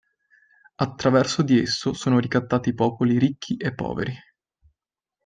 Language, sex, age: Italian, male, 19-29